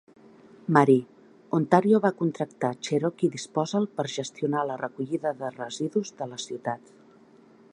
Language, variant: Catalan, Central